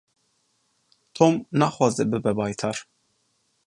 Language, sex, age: Kurdish, male, 30-39